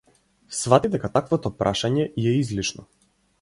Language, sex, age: Macedonian, male, 19-29